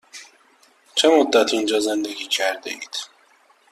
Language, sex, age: Persian, male, 19-29